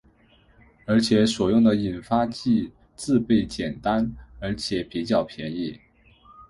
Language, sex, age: Chinese, male, 30-39